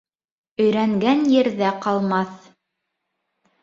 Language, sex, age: Bashkir, female, 19-29